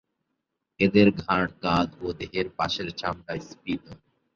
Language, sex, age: Bengali, male, 19-29